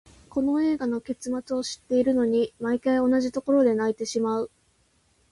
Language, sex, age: Japanese, female, 19-29